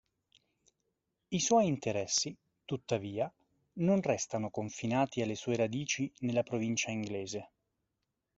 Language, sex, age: Italian, male, 40-49